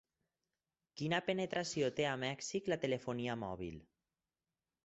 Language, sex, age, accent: Catalan, male, 19-29, valencià